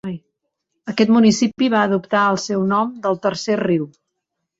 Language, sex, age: Catalan, female, 50-59